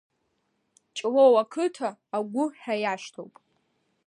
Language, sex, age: Abkhazian, female, under 19